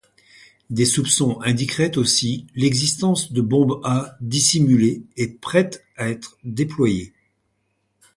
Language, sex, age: French, male, 60-69